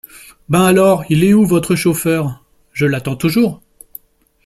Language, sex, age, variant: French, male, 40-49, Français de métropole